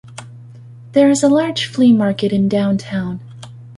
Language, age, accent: English, 19-29, United States English